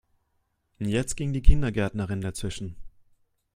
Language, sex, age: German, male, 30-39